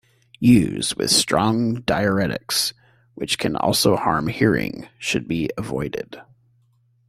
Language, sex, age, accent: English, male, 50-59, United States English